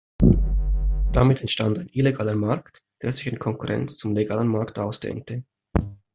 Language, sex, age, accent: German, male, 30-39, Schweizerdeutsch